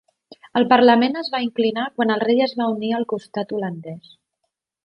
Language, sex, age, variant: Catalan, female, 30-39, Central